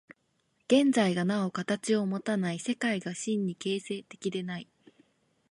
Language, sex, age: Japanese, female, under 19